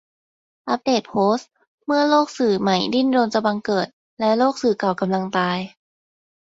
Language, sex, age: Thai, female, under 19